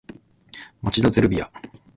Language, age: Japanese, 30-39